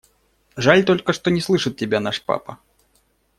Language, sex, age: Russian, male, 40-49